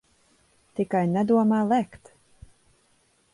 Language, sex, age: Latvian, female, 30-39